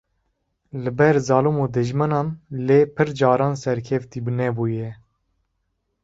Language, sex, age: Kurdish, male, 19-29